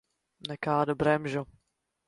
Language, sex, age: Latvian, male, under 19